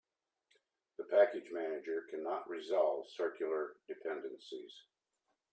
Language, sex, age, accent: English, male, 70-79, United States English